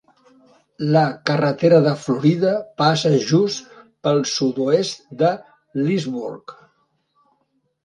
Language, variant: Catalan, Central